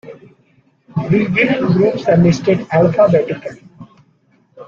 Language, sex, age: English, male, 19-29